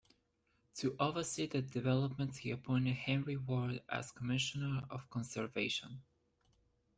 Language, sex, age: English, male, 19-29